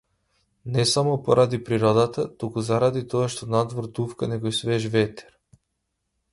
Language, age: Macedonian, 19-29